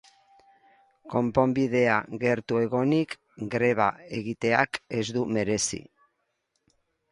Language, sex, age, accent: Basque, female, 60-69, Erdialdekoa edo Nafarra (Gipuzkoa, Nafarroa)